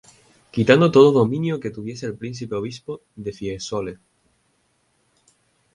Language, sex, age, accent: Spanish, male, 19-29, España: Islas Canarias